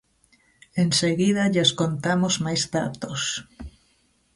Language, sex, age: Galician, female, 40-49